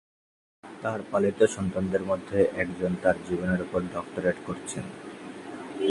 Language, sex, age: Bengali, male, 19-29